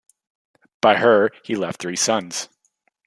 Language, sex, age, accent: English, male, 19-29, Canadian English